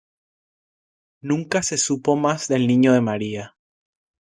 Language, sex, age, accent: Spanish, male, 30-39, Caribe: Cuba, Venezuela, Puerto Rico, República Dominicana, Panamá, Colombia caribeña, México caribeño, Costa del golfo de México